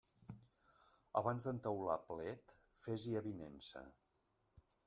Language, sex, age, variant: Catalan, male, 50-59, Central